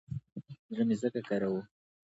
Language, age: Pashto, 19-29